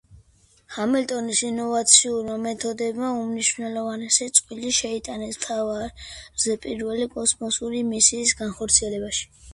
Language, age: Georgian, under 19